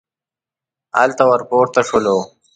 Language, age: Pashto, 19-29